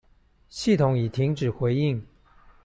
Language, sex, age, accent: Chinese, male, 40-49, 出生地：臺北市